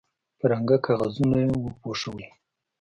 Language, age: Pashto, 40-49